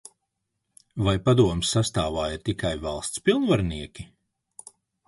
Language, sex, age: Latvian, male, 30-39